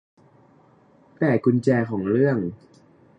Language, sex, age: Thai, male, 19-29